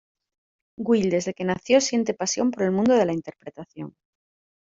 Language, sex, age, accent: Spanish, female, 30-39, España: Norte peninsular (Asturias, Castilla y León, Cantabria, País Vasco, Navarra, Aragón, La Rioja, Guadalajara, Cuenca)